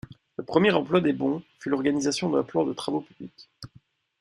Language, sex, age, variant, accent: French, male, 19-29, Français d'Europe, Français de Belgique